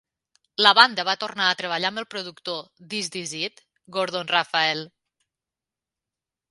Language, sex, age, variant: Catalan, female, 40-49, Nord-Occidental